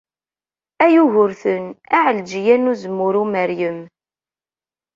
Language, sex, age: Kabyle, female, 30-39